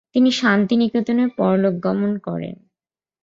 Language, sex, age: Bengali, female, 19-29